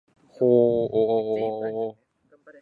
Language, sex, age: Japanese, male, under 19